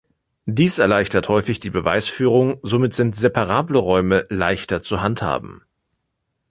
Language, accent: German, Deutschland Deutsch